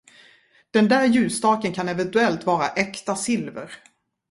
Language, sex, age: Swedish, female, 40-49